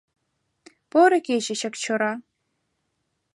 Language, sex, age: Mari, female, under 19